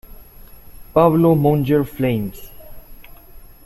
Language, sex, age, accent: Spanish, male, 19-29, América central